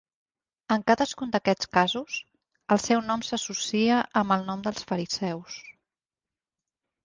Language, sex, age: Catalan, female, 40-49